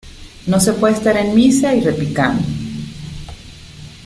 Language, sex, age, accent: Spanish, female, 40-49, Caribe: Cuba, Venezuela, Puerto Rico, República Dominicana, Panamá, Colombia caribeña, México caribeño, Costa del golfo de México